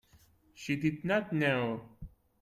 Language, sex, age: English, male, 30-39